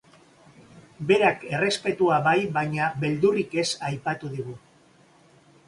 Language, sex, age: Basque, male, 50-59